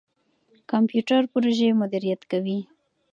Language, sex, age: Pashto, female, 19-29